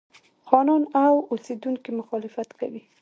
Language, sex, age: Pashto, female, 19-29